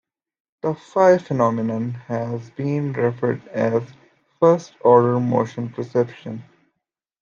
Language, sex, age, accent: English, male, 19-29, United States English